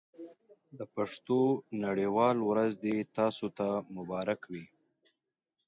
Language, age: Pashto, 30-39